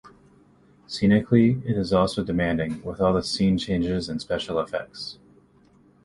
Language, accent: English, United States English